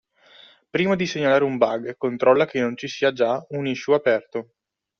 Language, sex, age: Italian, male, 19-29